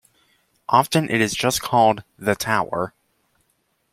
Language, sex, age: English, male, under 19